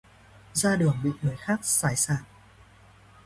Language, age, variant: Vietnamese, 19-29, Hà Nội